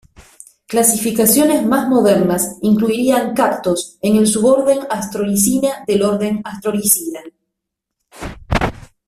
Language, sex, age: Spanish, female, 40-49